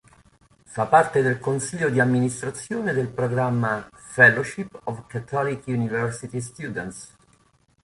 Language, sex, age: Italian, male, 50-59